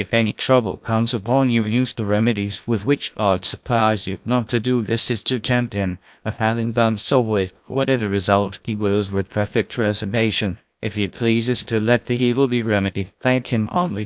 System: TTS, GlowTTS